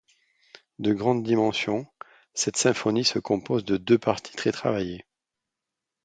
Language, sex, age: French, male, 40-49